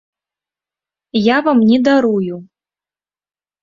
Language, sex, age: Belarusian, female, 30-39